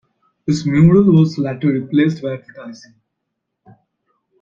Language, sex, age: English, male, 19-29